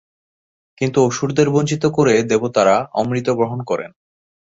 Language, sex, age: Bengali, male, 19-29